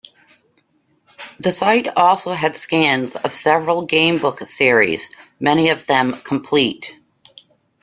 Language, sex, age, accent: English, female, 50-59, United States English